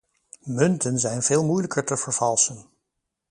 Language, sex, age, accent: Dutch, male, 50-59, Nederlands Nederlands